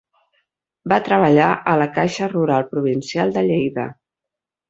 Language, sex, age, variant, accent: Catalan, female, 40-49, Central, tarragoní